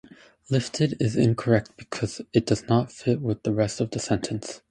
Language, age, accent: English, 19-29, United States English